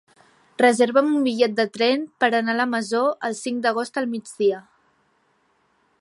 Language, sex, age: Catalan, female, 19-29